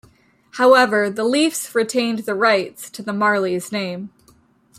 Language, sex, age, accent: English, female, 30-39, United States English